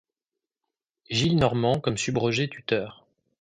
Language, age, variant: French, 19-29, Français de métropole